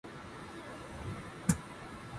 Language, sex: English, female